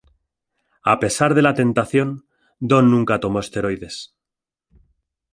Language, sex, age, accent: Spanish, male, 40-49, España: Centro-Sur peninsular (Madrid, Toledo, Castilla-La Mancha)